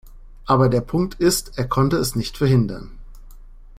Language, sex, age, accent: German, male, 30-39, Deutschland Deutsch